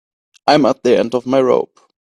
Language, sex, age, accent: English, male, 19-29, United States English